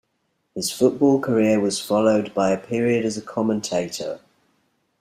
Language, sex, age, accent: English, male, 40-49, England English